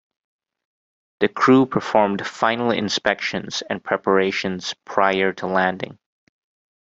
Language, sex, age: English, male, 19-29